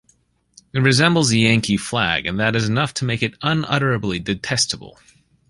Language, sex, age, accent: English, male, 40-49, United States English